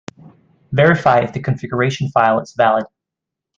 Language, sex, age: English, male, 30-39